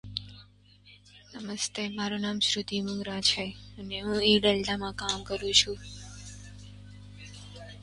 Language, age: English, 19-29